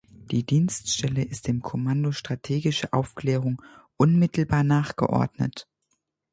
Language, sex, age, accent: German, male, under 19, Deutschland Deutsch